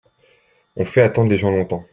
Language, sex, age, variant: French, male, 19-29, Français de métropole